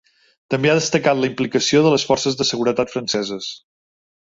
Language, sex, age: Catalan, male, 40-49